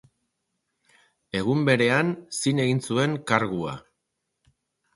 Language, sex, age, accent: Basque, male, 40-49, Erdialdekoa edo Nafarra (Gipuzkoa, Nafarroa)